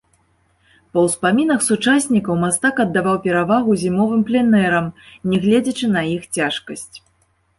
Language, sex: Belarusian, female